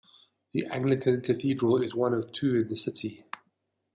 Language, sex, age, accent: English, female, 40-49, Southern African (South Africa, Zimbabwe, Namibia)